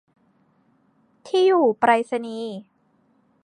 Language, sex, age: Thai, female, 19-29